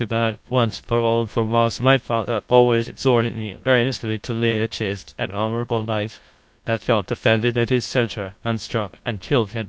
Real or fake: fake